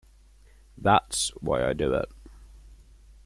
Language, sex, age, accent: English, male, under 19, England English